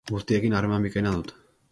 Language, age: Basque, 90+